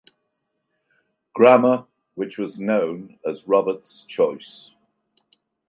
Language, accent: English, England English